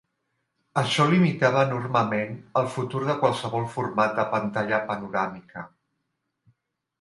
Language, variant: Catalan, Central